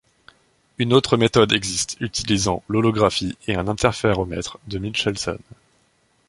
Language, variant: French, Français de métropole